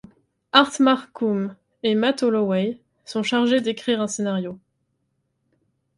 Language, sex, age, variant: French, female, 19-29, Français de métropole